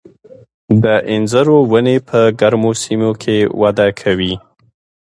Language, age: Pashto, 30-39